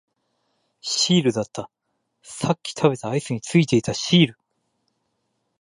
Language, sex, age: Japanese, male, 30-39